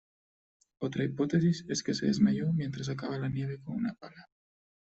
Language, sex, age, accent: Spanish, male, 30-39, América central